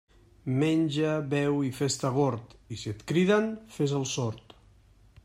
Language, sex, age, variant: Catalan, male, 50-59, Central